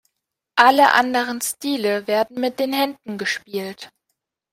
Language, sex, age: German, female, under 19